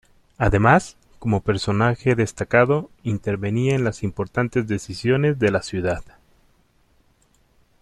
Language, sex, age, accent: Spanish, male, 40-49, México